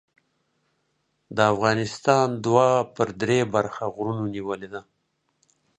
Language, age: Pashto, 60-69